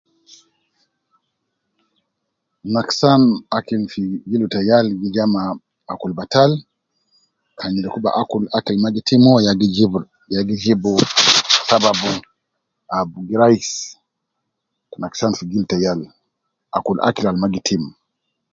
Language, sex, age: Nubi, male, 50-59